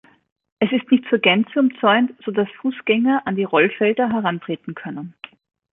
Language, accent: German, Österreichisches Deutsch